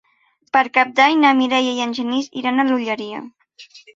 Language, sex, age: Catalan, female, under 19